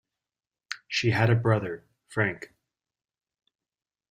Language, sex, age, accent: English, male, 30-39, United States English